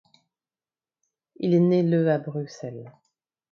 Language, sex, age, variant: French, female, 30-39, Français de métropole